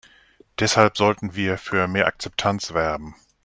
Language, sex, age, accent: German, male, 50-59, Deutschland Deutsch